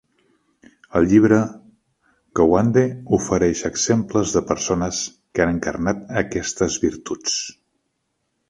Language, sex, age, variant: Catalan, male, 40-49, Central